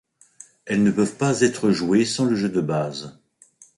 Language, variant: French, Français de métropole